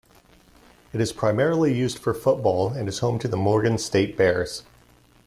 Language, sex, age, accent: English, male, 40-49, United States English